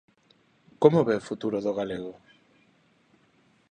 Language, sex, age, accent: Galician, male, 30-39, Neofalante